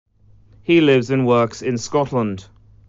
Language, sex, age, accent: English, male, 30-39, Canadian English